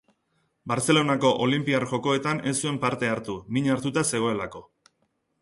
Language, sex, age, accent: Basque, male, 30-39, Erdialdekoa edo Nafarra (Gipuzkoa, Nafarroa)